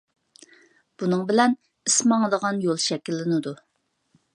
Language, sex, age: Uyghur, female, 40-49